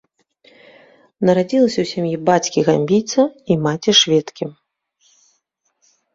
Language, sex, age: Belarusian, female, 30-39